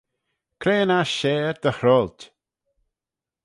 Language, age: Manx, 40-49